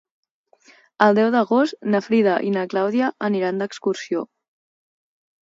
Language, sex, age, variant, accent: Catalan, female, 19-29, Central, central